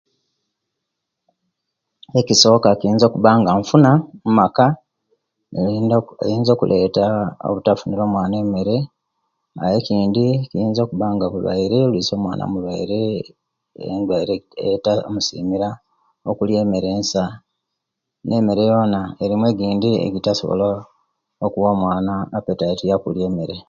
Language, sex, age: Kenyi, male, 50-59